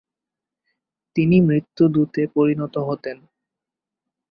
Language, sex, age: Bengali, male, 19-29